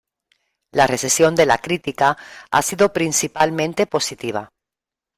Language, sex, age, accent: Spanish, female, 50-59, España: Sur peninsular (Andalucia, Extremadura, Murcia)